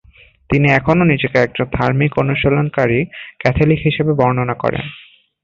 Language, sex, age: Bengali, male, 19-29